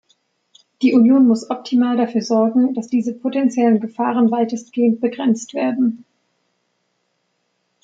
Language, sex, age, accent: German, female, 19-29, Deutschland Deutsch